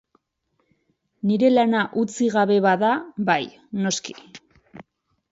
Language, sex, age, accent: Basque, female, 19-29, Erdialdekoa edo Nafarra (Gipuzkoa, Nafarroa)